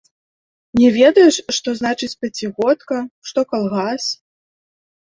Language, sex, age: Belarusian, female, 30-39